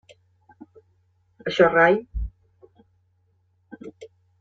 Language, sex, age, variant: Catalan, female, 60-69, Central